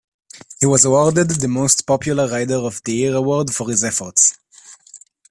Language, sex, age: English, male, 19-29